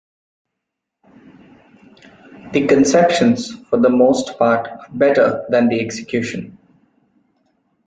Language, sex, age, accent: English, male, 19-29, India and South Asia (India, Pakistan, Sri Lanka)